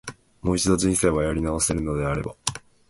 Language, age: Japanese, 19-29